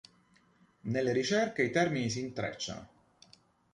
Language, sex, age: Italian, male, 40-49